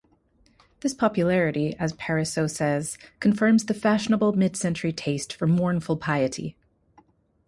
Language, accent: English, United States English